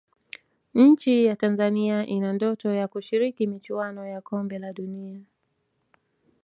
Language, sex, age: Swahili, female, 19-29